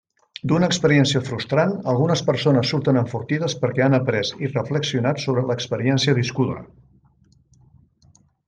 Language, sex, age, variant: Catalan, male, 70-79, Central